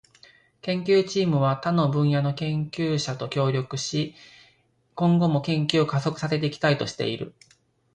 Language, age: Japanese, 40-49